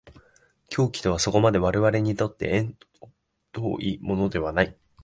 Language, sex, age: Japanese, male, 19-29